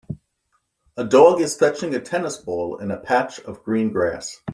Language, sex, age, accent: English, male, 50-59, United States English